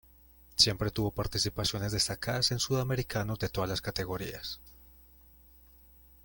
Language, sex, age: Spanish, male, 30-39